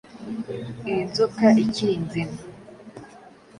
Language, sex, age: Kinyarwanda, female, under 19